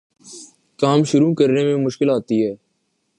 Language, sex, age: Urdu, male, 19-29